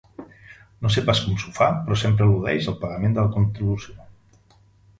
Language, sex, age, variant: Catalan, male, 50-59, Central